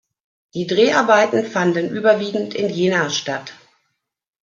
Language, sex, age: German, female, 50-59